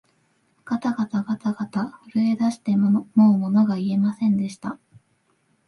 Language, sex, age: Japanese, female, 19-29